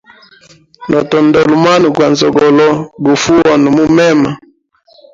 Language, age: Hemba, 30-39